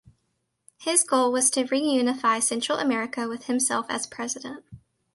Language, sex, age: English, female, under 19